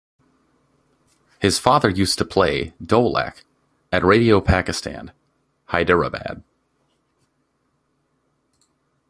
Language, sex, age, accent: English, male, 19-29, United States English